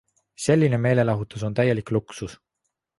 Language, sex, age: Estonian, male, 19-29